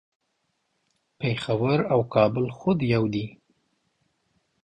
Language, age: Pashto, 30-39